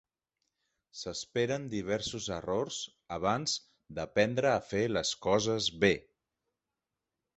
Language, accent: Catalan, Barceloní